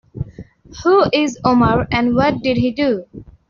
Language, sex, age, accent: English, female, under 19, India and South Asia (India, Pakistan, Sri Lanka)